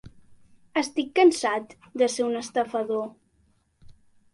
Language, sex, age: Catalan, female, under 19